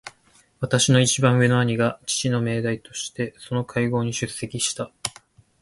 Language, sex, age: Japanese, male, 19-29